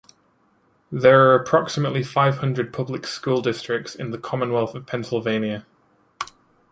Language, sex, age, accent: English, male, 19-29, England English